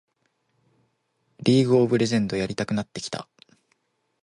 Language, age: Japanese, 19-29